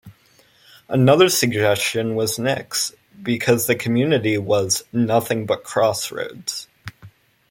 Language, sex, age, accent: English, male, under 19, United States English